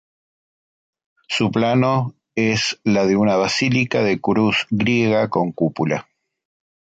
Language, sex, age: Spanish, male, 50-59